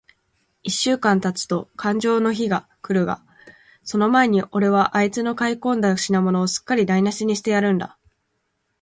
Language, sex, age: Japanese, female, 19-29